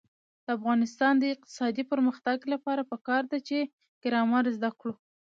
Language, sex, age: Pashto, female, under 19